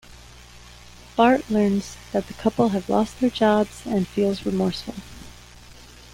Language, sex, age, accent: English, female, 50-59, United States English